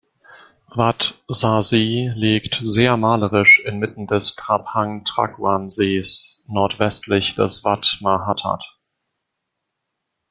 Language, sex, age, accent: German, male, 19-29, Deutschland Deutsch